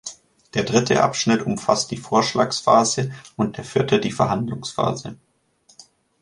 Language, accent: German, Deutschland Deutsch